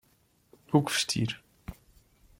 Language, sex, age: Portuguese, male, 19-29